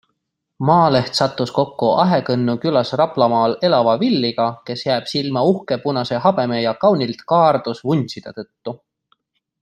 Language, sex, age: Estonian, male, 30-39